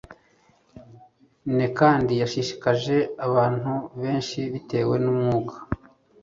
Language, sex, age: Kinyarwanda, male, 40-49